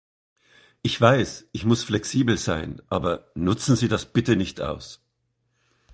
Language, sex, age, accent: German, male, 50-59, Österreichisches Deutsch